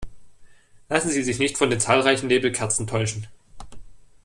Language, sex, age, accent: German, male, 19-29, Deutschland Deutsch